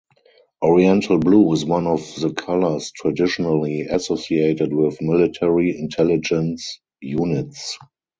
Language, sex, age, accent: English, male, 50-59, German English